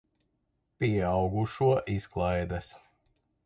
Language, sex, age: Latvian, male, 50-59